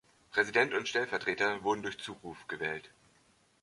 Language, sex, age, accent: German, male, 40-49, Deutschland Deutsch